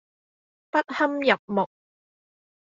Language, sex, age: Cantonese, female, 19-29